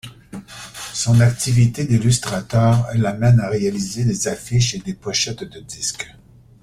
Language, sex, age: French, male, 60-69